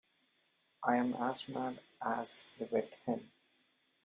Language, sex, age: English, male, 19-29